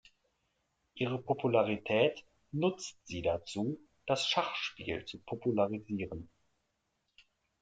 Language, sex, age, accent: German, male, 40-49, Deutschland Deutsch